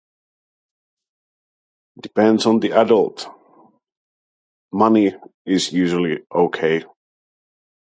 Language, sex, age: English, male, 30-39